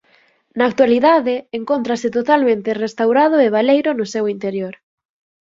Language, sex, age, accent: Galician, female, 19-29, Atlántico (seseo e gheada)